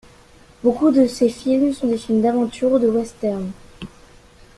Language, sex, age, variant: French, female, under 19, Français de métropole